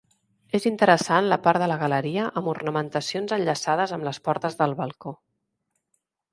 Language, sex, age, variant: Catalan, female, 40-49, Central